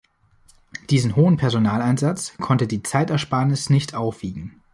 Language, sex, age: German, male, 19-29